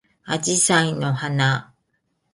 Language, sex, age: Japanese, female, 40-49